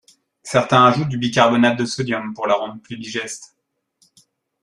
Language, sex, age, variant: French, male, 30-39, Français de métropole